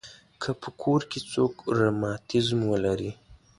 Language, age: Pashto, 19-29